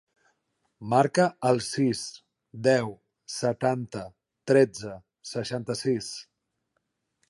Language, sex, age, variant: Catalan, male, 40-49, Central